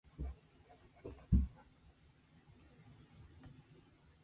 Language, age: Japanese, 19-29